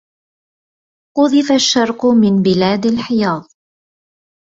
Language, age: Arabic, 30-39